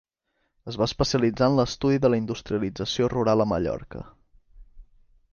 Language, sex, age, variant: Catalan, male, 19-29, Central